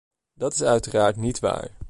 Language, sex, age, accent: Dutch, male, 19-29, Nederlands Nederlands